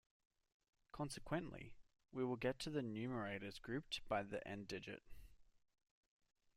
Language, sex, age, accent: English, male, 19-29, Australian English